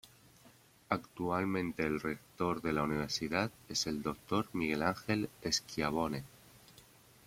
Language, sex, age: Spanish, male, 40-49